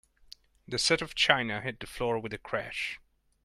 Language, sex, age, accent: English, male, 19-29, United States English